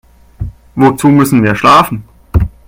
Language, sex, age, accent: German, male, 30-39, Deutschland Deutsch